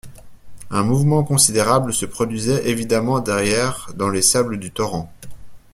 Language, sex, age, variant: French, male, 19-29, Français de métropole